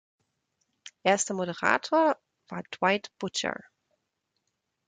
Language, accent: German, Deutschland Deutsch